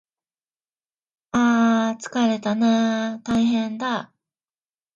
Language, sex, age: Japanese, female, 40-49